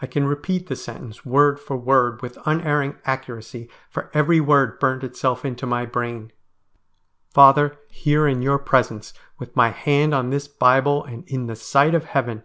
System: none